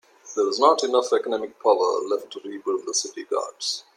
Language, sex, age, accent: English, male, 60-69, India and South Asia (India, Pakistan, Sri Lanka)